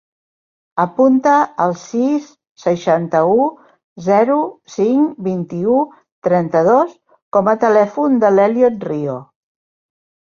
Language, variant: Catalan, Central